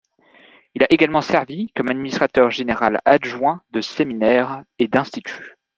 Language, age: French, 19-29